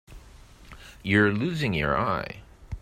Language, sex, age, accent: English, male, 60-69, United States English